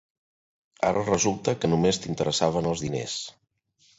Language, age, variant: Catalan, 70-79, Central